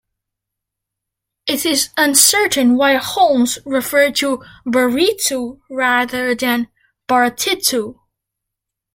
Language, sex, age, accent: English, male, under 19, United States English